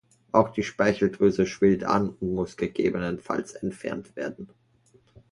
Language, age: German, 30-39